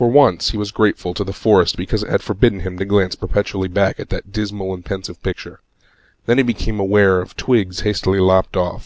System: none